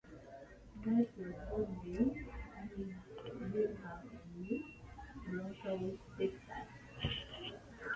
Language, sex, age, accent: English, female, 19-29, England English